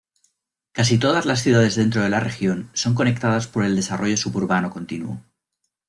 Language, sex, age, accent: Spanish, male, 30-39, España: Centro-Sur peninsular (Madrid, Toledo, Castilla-La Mancha)